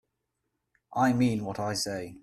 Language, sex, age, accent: English, male, 19-29, England English